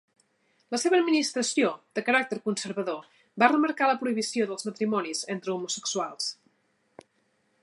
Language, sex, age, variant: Catalan, female, 40-49, Central